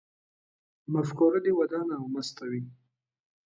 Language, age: Pashto, 19-29